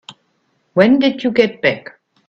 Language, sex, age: English, female, 40-49